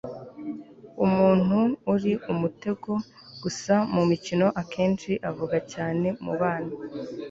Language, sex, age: Kinyarwanda, female, 19-29